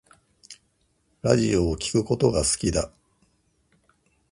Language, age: Japanese, 50-59